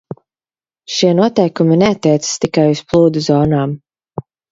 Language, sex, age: Latvian, female, 30-39